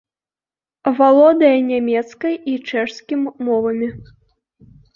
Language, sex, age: Belarusian, female, under 19